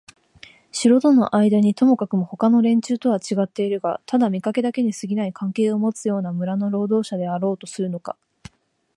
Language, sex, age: Japanese, female, 19-29